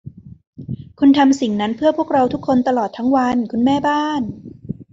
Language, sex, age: Thai, female, 19-29